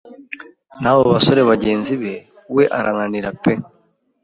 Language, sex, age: Kinyarwanda, male, 19-29